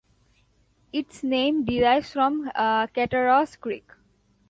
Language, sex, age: English, female, 19-29